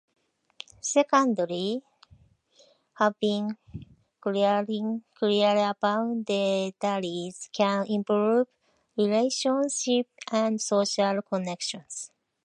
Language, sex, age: English, female, 50-59